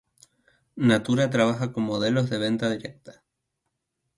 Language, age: Spanish, 19-29